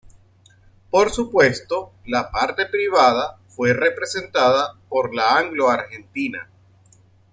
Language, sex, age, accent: Spanish, male, 40-49, Caribe: Cuba, Venezuela, Puerto Rico, República Dominicana, Panamá, Colombia caribeña, México caribeño, Costa del golfo de México